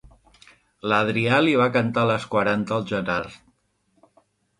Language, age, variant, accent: Catalan, 50-59, Central, central